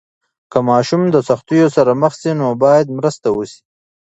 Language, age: Pashto, 19-29